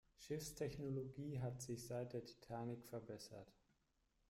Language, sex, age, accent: German, male, 30-39, Deutschland Deutsch